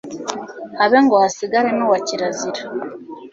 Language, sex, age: Kinyarwanda, female, 30-39